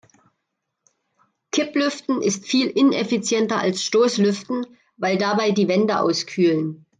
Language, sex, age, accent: German, female, 40-49, Deutschland Deutsch